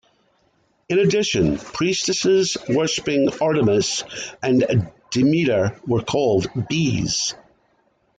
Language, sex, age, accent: English, male, 50-59, United States English